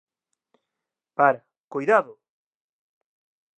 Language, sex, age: Galician, male, 30-39